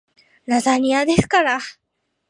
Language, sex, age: Japanese, female, 19-29